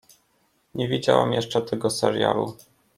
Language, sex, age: Polish, male, 19-29